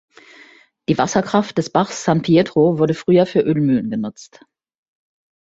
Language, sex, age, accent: German, female, 50-59, Deutschland Deutsch